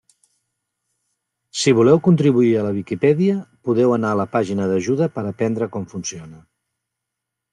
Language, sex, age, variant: Catalan, male, 50-59, Central